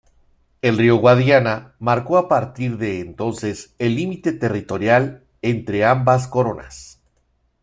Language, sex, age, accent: Spanish, male, 50-59, México